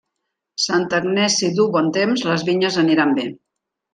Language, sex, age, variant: Catalan, female, 50-59, Central